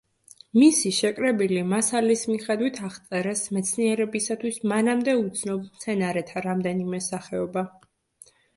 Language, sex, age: Georgian, female, under 19